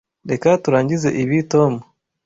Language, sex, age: Kinyarwanda, male, 19-29